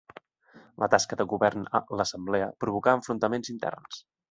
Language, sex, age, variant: Catalan, male, 19-29, Central